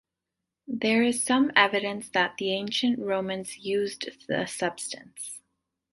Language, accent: English, Canadian English